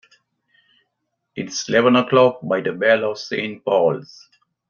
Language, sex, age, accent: English, male, 60-69, India and South Asia (India, Pakistan, Sri Lanka)